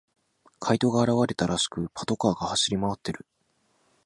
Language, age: Japanese, 19-29